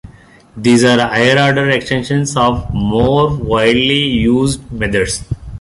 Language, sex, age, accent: English, male, 50-59, India and South Asia (India, Pakistan, Sri Lanka)